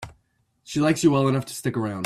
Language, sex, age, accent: English, male, 30-39, United States English